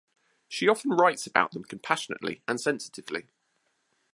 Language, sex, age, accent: English, male, 40-49, England English